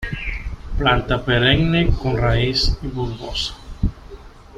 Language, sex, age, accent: Spanish, male, 40-49, Caribe: Cuba, Venezuela, Puerto Rico, República Dominicana, Panamá, Colombia caribeña, México caribeño, Costa del golfo de México